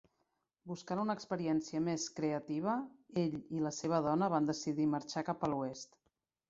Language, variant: Catalan, Central